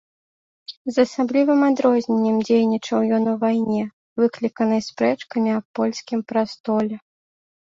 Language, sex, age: Belarusian, female, 19-29